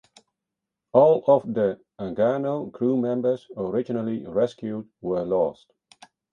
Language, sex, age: English, male, 40-49